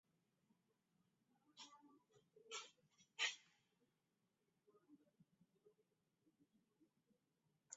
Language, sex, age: Guarani, male, 19-29